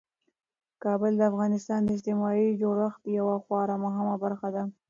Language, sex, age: Pashto, female, 30-39